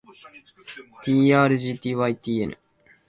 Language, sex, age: Japanese, male, 19-29